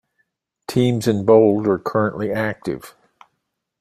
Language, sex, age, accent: English, male, 60-69, United States English